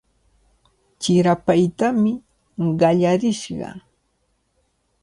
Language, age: Cajatambo North Lima Quechua, 19-29